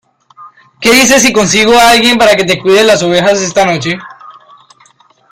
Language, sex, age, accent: Spanish, male, under 19, Andino-Pacífico: Colombia, Perú, Ecuador, oeste de Bolivia y Venezuela andina